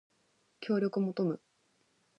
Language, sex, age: Japanese, female, 19-29